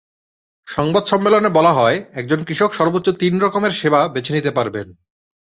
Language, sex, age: Bengali, male, 30-39